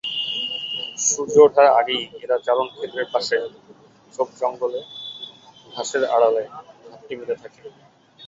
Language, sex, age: Bengali, male, 19-29